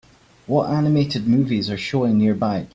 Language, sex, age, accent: English, male, 19-29, Scottish English